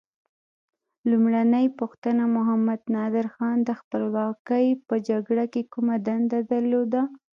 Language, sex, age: Pashto, female, 19-29